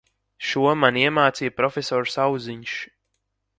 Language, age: Latvian, under 19